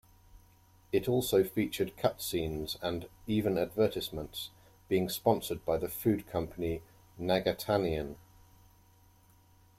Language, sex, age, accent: English, male, 40-49, England English